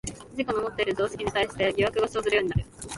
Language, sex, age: Japanese, female, 19-29